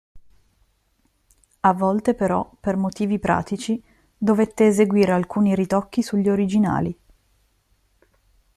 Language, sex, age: Italian, female, 30-39